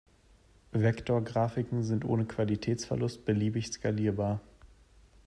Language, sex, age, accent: German, male, 19-29, Deutschland Deutsch